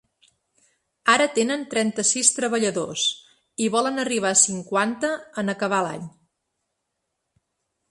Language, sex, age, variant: Catalan, female, 40-49, Central